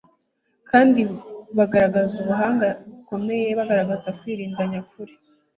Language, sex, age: Kinyarwanda, female, 19-29